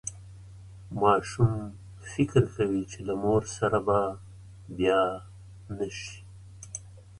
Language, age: Pashto, 60-69